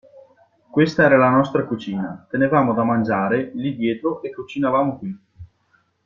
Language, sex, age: Italian, male, 19-29